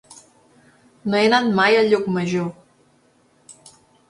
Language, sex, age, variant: Catalan, female, 40-49, Central